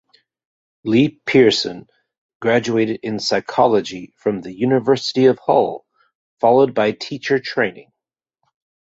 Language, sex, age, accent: English, male, 40-49, United States English